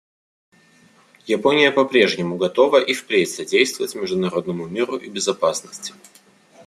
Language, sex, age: Russian, male, 19-29